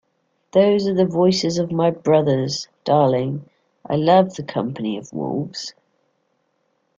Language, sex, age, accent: English, female, 40-49, England English